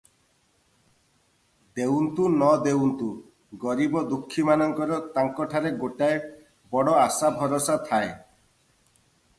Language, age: Odia, 30-39